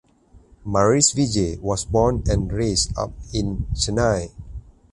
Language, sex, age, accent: English, male, 30-39, Malaysian English